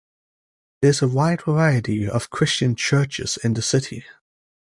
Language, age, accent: English, 19-29, United States English